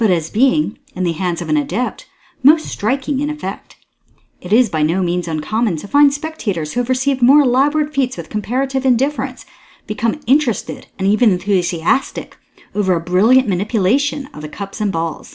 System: none